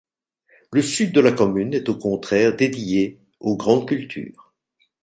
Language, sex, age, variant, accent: French, male, 60-69, Français d'Europe, Français de Belgique